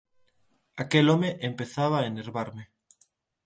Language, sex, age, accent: Galician, male, 19-29, Neofalante